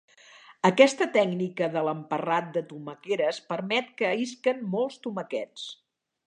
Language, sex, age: Catalan, female, 60-69